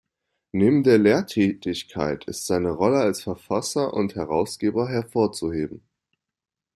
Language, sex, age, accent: German, male, under 19, Deutschland Deutsch